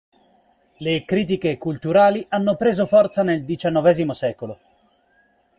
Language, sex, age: Italian, male, 19-29